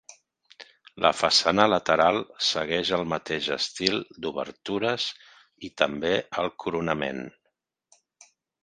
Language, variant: Catalan, Central